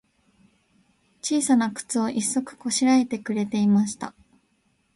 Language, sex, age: Japanese, female, under 19